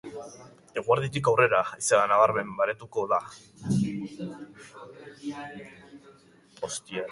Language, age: Basque, under 19